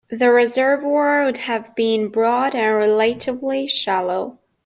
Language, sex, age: English, female, 19-29